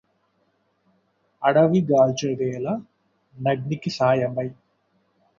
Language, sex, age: Telugu, male, 19-29